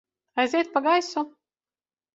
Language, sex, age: Latvian, female, 19-29